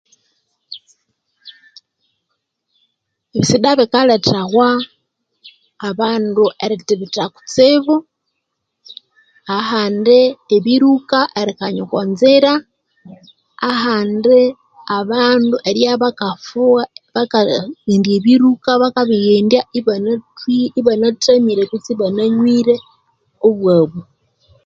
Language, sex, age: Konzo, female, 40-49